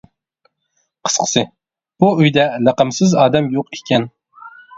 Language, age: Uyghur, 19-29